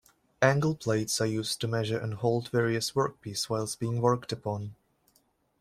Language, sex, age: English, male, 19-29